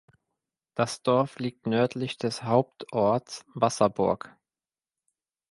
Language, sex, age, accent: German, male, 30-39, Deutschland Deutsch